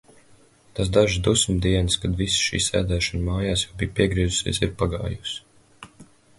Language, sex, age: Latvian, male, 19-29